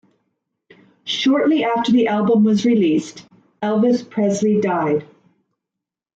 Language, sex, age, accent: English, female, 40-49, Canadian English